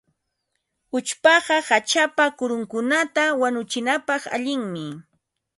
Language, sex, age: Ambo-Pasco Quechua, female, 50-59